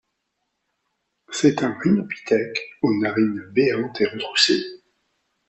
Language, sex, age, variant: French, male, 40-49, Français de métropole